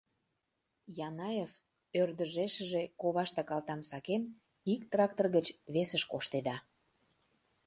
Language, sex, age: Mari, female, 30-39